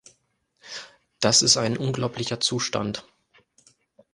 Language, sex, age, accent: German, male, 19-29, Deutschland Deutsch